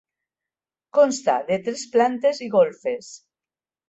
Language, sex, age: Catalan, female, 60-69